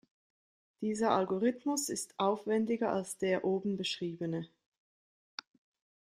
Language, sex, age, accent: German, female, 30-39, Schweizerdeutsch